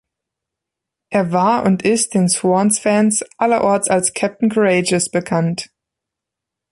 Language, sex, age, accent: German, female, 19-29, Deutschland Deutsch